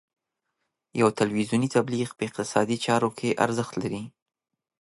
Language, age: Pashto, 19-29